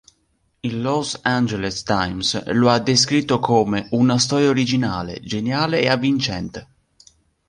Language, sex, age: Italian, male, 19-29